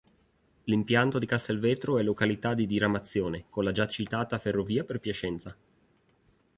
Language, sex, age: Italian, male, 30-39